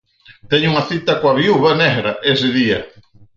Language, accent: Galician, Atlántico (seseo e gheada)